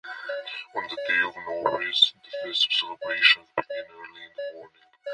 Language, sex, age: English, male, 40-49